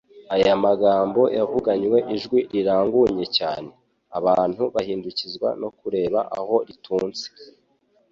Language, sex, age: Kinyarwanda, male, 19-29